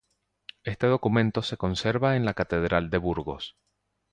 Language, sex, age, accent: Spanish, male, 40-49, Caribe: Cuba, Venezuela, Puerto Rico, República Dominicana, Panamá, Colombia caribeña, México caribeño, Costa del golfo de México